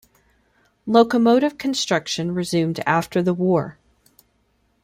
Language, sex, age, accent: English, female, 30-39, United States English